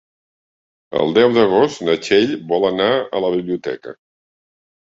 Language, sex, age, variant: Catalan, male, 60-69, Central